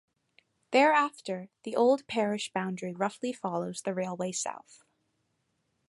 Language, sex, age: English, female, under 19